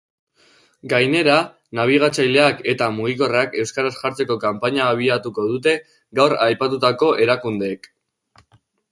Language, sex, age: Basque, male, under 19